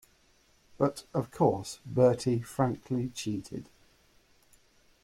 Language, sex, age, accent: English, male, 40-49, England English